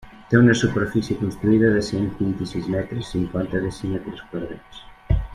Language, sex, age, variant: Catalan, male, 50-59, Central